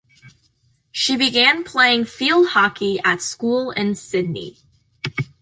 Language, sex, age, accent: English, female, under 19, United States English